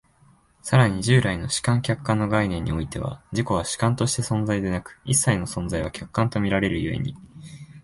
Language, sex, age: Japanese, male, 19-29